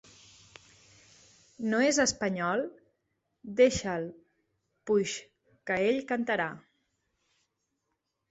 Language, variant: Catalan, Central